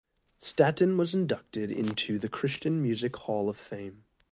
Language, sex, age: English, male, 19-29